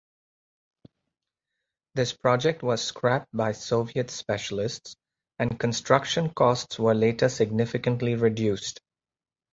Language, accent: English, England English